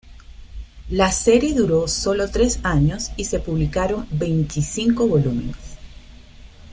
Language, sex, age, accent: Spanish, female, 40-49, Caribe: Cuba, Venezuela, Puerto Rico, República Dominicana, Panamá, Colombia caribeña, México caribeño, Costa del golfo de México